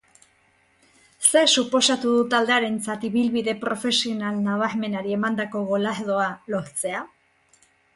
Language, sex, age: Basque, female, 40-49